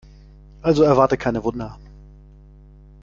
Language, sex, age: German, male, 30-39